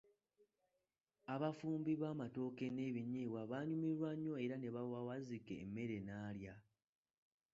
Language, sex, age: Ganda, male, 19-29